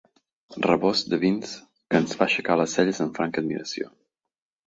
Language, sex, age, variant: Catalan, male, 30-39, Central